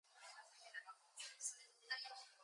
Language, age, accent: English, 19-29, United States English